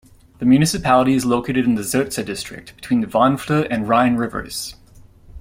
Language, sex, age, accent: English, male, 30-39, Canadian English